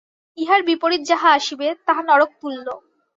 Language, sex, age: Bengali, female, 19-29